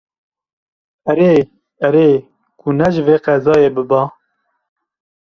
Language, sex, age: Kurdish, male, 30-39